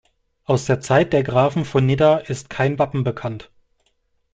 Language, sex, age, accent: German, male, 30-39, Deutschland Deutsch